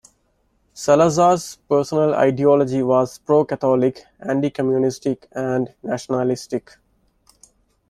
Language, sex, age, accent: English, male, 30-39, India and South Asia (India, Pakistan, Sri Lanka)